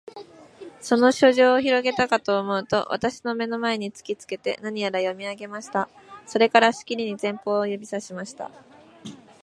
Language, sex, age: Japanese, female, 19-29